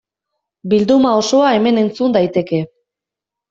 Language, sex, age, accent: Basque, female, 19-29, Erdialdekoa edo Nafarra (Gipuzkoa, Nafarroa)